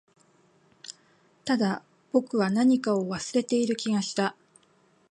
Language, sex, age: Japanese, female, 60-69